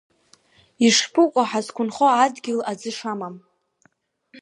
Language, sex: Abkhazian, female